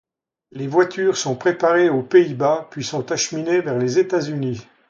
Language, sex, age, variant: French, male, 70-79, Français de métropole